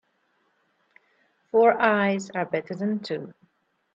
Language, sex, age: English, female, 40-49